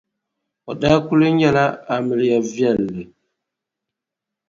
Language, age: Dagbani, 30-39